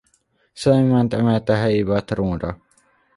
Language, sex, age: Hungarian, male, under 19